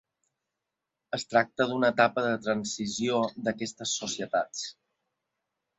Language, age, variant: Catalan, 19-29, Balear